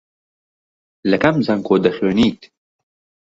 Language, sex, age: Central Kurdish, male, 19-29